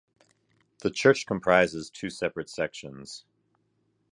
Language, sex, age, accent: English, male, 30-39, United States English